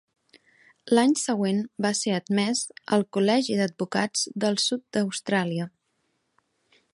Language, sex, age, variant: Catalan, female, 19-29, Nord-Occidental